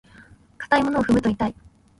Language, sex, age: Japanese, female, 19-29